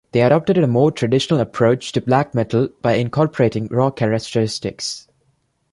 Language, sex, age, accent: English, male, 19-29, India and South Asia (India, Pakistan, Sri Lanka)